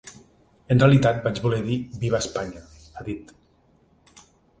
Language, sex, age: Catalan, male, 40-49